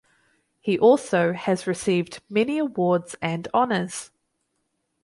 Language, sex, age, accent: English, female, 19-29, New Zealand English